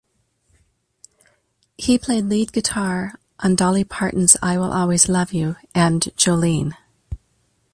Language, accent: English, United States English